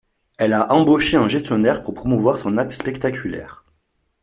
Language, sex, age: French, male, 19-29